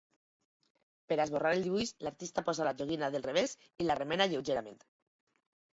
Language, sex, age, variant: Catalan, female, 40-49, Valencià central